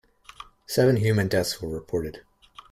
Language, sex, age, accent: English, male, 19-29, United States English